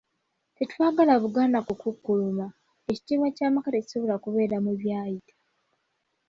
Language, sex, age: Ganda, female, 19-29